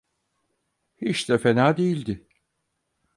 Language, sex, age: Turkish, male, 50-59